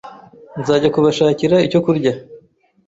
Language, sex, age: Kinyarwanda, male, 30-39